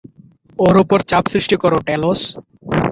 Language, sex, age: Bengali, male, under 19